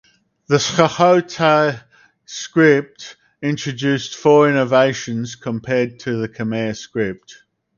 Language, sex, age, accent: English, male, 50-59, Australian English